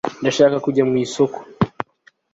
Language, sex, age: Kinyarwanda, male, 19-29